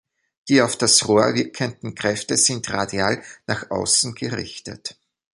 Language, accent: German, Österreichisches Deutsch